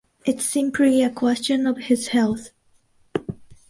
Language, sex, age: English, female, 19-29